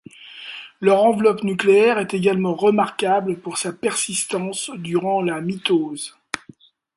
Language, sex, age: French, male, 60-69